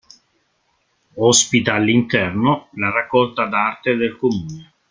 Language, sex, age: Italian, male, 50-59